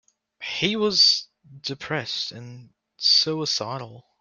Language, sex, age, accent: English, male, 19-29, Australian English